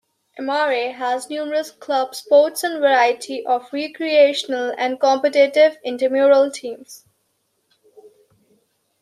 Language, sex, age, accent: English, female, under 19, India and South Asia (India, Pakistan, Sri Lanka)